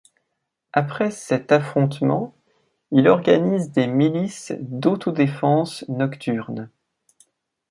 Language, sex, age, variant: French, male, 19-29, Français de métropole